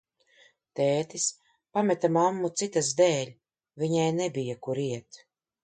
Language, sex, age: Latvian, female, 40-49